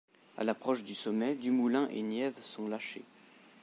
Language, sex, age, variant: French, male, under 19, Français de métropole